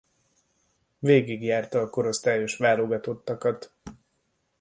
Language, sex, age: Hungarian, male, 50-59